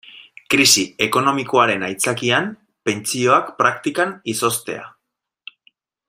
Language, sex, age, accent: Basque, male, 30-39, Mendebalekoa (Araba, Bizkaia, Gipuzkoako mendebaleko herri batzuk)